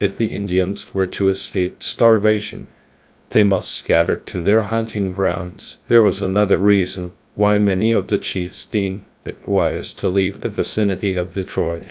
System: TTS, GlowTTS